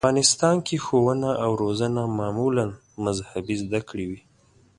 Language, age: Pashto, 19-29